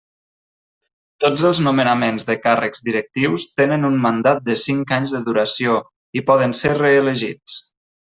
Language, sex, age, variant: Catalan, male, 19-29, Nord-Occidental